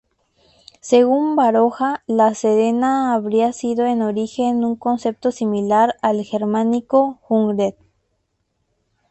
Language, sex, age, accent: Spanish, male, 19-29, México